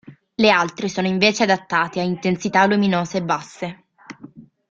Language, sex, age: Italian, female, 19-29